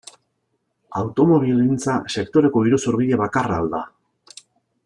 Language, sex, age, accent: Basque, male, 40-49, Mendebalekoa (Araba, Bizkaia, Gipuzkoako mendebaleko herri batzuk)